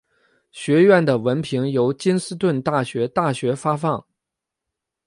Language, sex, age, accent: Chinese, male, 30-39, 出生地：北京市